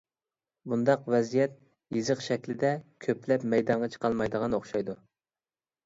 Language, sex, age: Uyghur, male, 30-39